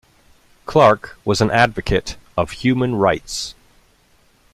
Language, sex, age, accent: English, male, 40-49, United States English